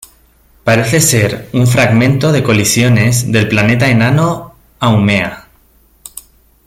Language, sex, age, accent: Spanish, male, 30-39, España: Centro-Sur peninsular (Madrid, Toledo, Castilla-La Mancha)